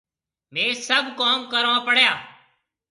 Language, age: Marwari (Pakistan), 30-39